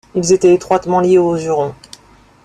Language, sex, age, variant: French, male, 30-39, Français de métropole